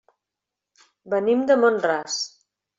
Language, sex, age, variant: Catalan, female, 50-59, Central